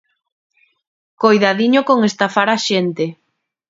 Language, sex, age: Galician, female, 30-39